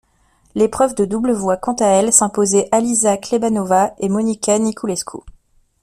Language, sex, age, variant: French, female, 19-29, Français de métropole